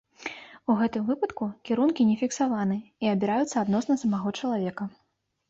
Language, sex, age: Belarusian, female, 19-29